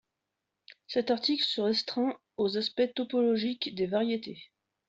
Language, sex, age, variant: French, female, 30-39, Français de métropole